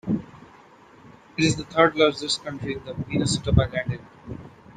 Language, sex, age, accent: English, male, 19-29, India and South Asia (India, Pakistan, Sri Lanka)